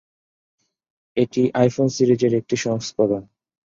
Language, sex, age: Bengali, male, 19-29